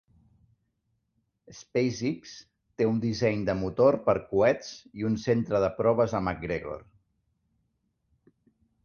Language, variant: Catalan, Central